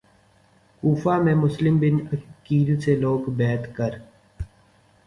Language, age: Urdu, 19-29